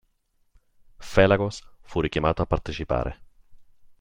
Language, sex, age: Italian, male, 19-29